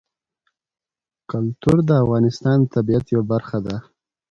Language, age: Pashto, under 19